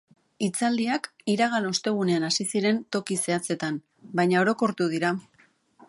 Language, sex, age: Basque, female, 40-49